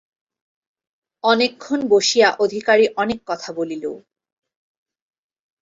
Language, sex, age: Bengali, female, 19-29